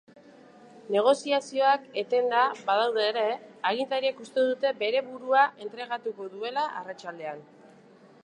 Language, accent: Basque, Mendebalekoa (Araba, Bizkaia, Gipuzkoako mendebaleko herri batzuk)